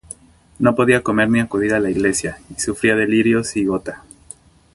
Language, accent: Spanish, México